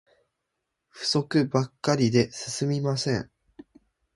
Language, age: Japanese, 19-29